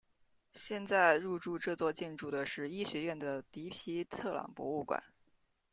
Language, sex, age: Chinese, female, 19-29